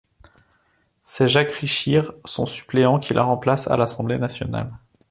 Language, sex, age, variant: French, male, 30-39, Français de métropole